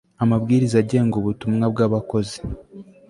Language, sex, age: Kinyarwanda, male, 19-29